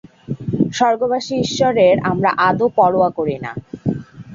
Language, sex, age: Bengali, female, 19-29